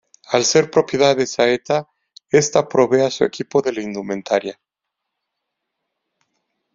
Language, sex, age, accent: Spanish, male, 40-49, México